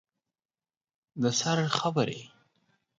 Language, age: Pashto, 19-29